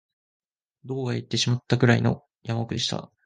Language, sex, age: Japanese, male, under 19